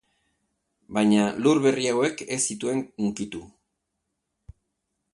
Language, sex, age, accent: Basque, male, 50-59, Erdialdekoa edo Nafarra (Gipuzkoa, Nafarroa)